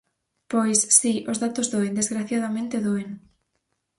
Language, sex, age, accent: Galician, female, 19-29, Normativo (estándar)